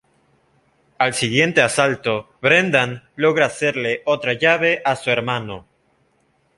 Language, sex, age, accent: Spanish, male, 19-29, México